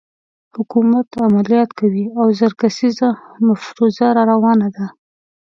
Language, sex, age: Pashto, female, 19-29